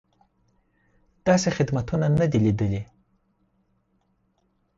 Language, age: Pashto, 30-39